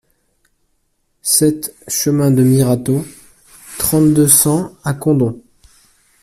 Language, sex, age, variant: French, male, 19-29, Français de métropole